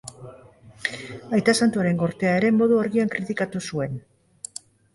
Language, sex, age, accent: Basque, male, 50-59, Mendebalekoa (Araba, Bizkaia, Gipuzkoako mendebaleko herri batzuk)